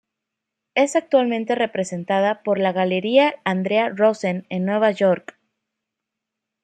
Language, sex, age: Spanish, female, 19-29